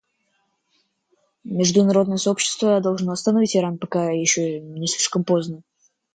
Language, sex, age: Russian, male, under 19